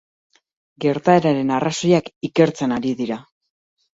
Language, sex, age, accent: Basque, female, 30-39, Mendebalekoa (Araba, Bizkaia, Gipuzkoako mendebaleko herri batzuk)